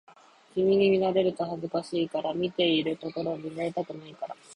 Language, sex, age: Japanese, female, under 19